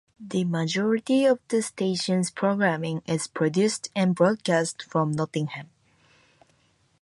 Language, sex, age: English, female, 19-29